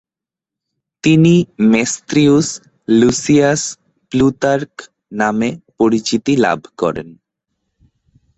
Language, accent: Bengali, প্রমিত